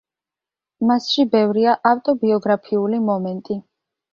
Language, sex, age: Georgian, female, 19-29